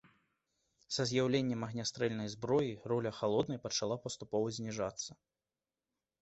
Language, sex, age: Belarusian, male, 30-39